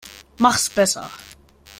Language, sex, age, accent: German, male, under 19, Deutschland Deutsch